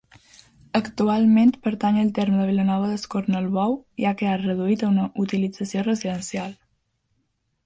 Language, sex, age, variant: Catalan, female, under 19, Balear